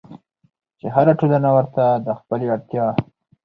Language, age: Pashto, 19-29